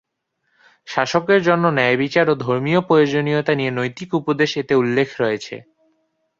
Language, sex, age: Bengali, male, 19-29